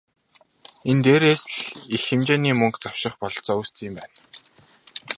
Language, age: Mongolian, 19-29